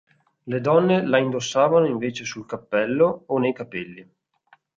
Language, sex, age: Italian, male, 19-29